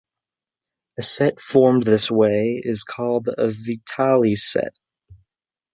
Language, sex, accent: English, male, United States English